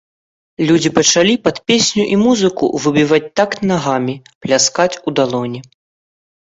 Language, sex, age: Belarusian, male, under 19